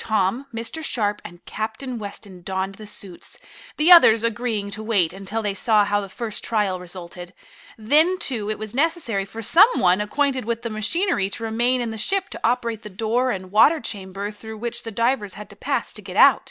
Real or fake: real